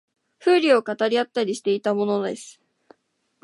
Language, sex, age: Japanese, female, 19-29